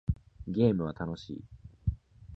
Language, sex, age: Japanese, male, 19-29